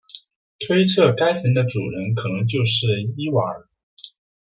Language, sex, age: Chinese, male, 19-29